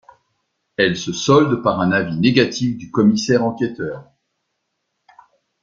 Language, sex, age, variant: French, male, 50-59, Français de métropole